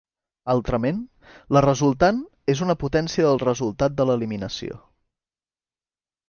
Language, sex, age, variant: Catalan, male, 19-29, Central